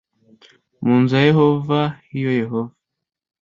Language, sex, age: Kinyarwanda, male, under 19